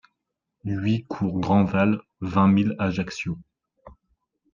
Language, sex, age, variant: French, male, 19-29, Français de métropole